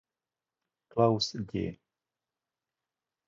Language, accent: Hungarian, budapesti